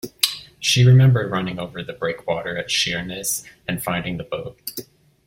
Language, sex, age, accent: English, male, 19-29, United States English